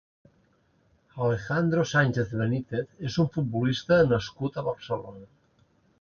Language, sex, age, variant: Catalan, male, 50-59, Central